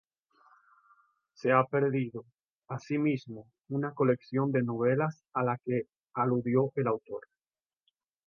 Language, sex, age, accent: Spanish, male, 19-29, Caribe: Cuba, Venezuela, Puerto Rico, República Dominicana, Panamá, Colombia caribeña, México caribeño, Costa del golfo de México